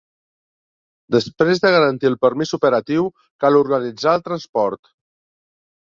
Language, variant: Catalan, Central